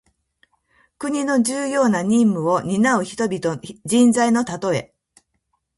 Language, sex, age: Japanese, female, 50-59